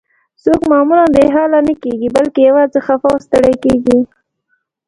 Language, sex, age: Pashto, female, 19-29